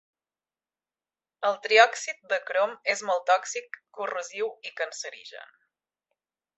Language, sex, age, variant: Catalan, female, 30-39, Central